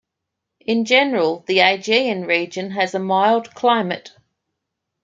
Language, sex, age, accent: English, female, 50-59, Australian English